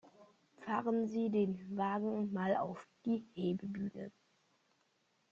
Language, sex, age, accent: German, male, under 19, Deutschland Deutsch